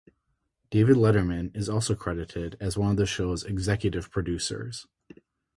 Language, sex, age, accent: English, male, 30-39, United States English